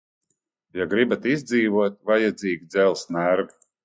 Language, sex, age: Latvian, male, 40-49